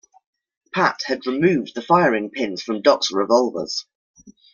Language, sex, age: English, female, 30-39